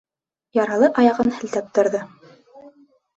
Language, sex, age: Bashkir, female, 19-29